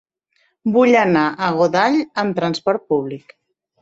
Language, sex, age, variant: Catalan, female, 40-49, Nord-Occidental